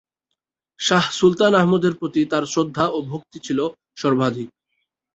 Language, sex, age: Bengali, male, 19-29